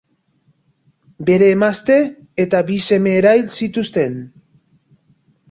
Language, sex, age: Basque, male, 40-49